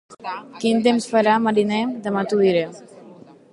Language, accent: Catalan, gironí